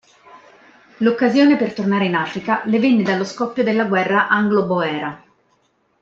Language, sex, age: Italian, female, 30-39